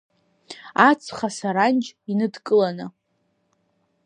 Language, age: Abkhazian, under 19